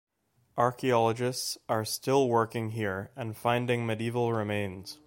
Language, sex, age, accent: English, male, 19-29, Canadian English